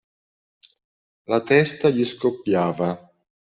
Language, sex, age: Italian, male, 50-59